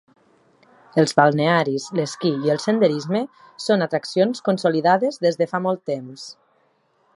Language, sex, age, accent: Catalan, female, 30-39, Lleidatà